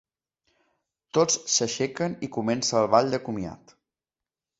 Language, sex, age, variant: Catalan, male, 30-39, Central